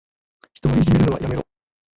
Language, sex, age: Japanese, male, 60-69